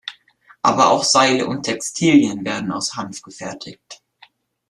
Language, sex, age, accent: German, male, under 19, Deutschland Deutsch